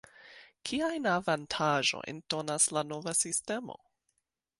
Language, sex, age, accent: Esperanto, female, 30-39, Internacia